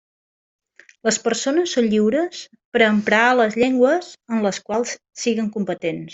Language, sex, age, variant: Catalan, female, 40-49, Central